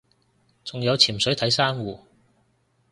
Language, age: Cantonese, 30-39